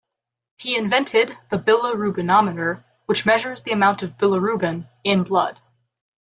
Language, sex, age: English, female, under 19